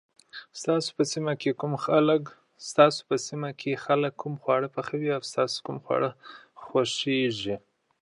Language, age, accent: Pashto, 19-29, کندهاری لهجه